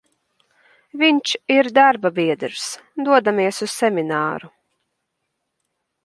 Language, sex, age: Latvian, female, 19-29